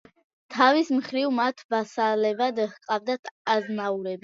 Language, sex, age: Georgian, female, under 19